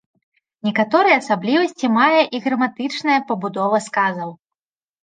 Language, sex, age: Belarusian, female, 19-29